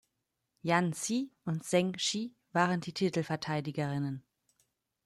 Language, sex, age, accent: German, female, 30-39, Deutschland Deutsch